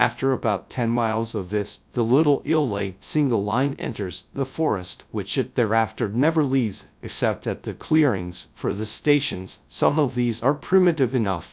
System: TTS, GradTTS